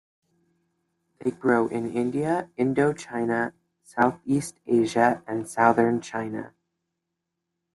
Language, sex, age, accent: English, male, under 19, United States English